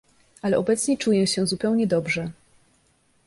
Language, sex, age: Polish, female, 19-29